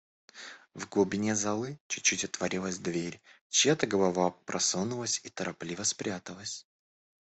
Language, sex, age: Russian, male, 19-29